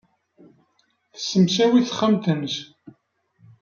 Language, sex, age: Kabyle, male, 30-39